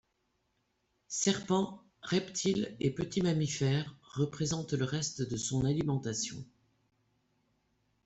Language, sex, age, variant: French, female, 60-69, Français de métropole